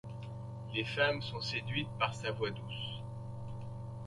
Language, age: French, 60-69